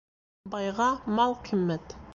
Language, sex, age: Bashkir, female, 19-29